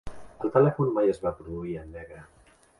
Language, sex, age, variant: Catalan, male, 40-49, Central